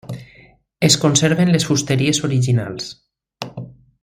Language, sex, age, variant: Catalan, male, 40-49, Central